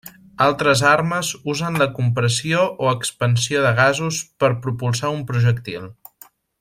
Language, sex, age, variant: Catalan, male, 19-29, Central